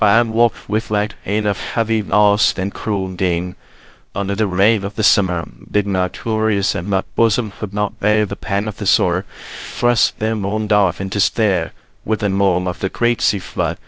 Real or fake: fake